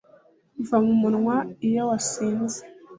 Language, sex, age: Kinyarwanda, female, 19-29